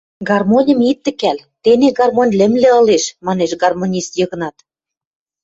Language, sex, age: Western Mari, female, 50-59